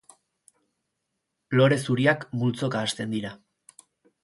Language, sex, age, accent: Basque, male, 30-39, Erdialdekoa edo Nafarra (Gipuzkoa, Nafarroa)